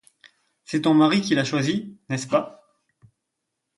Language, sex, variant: French, male, Français de métropole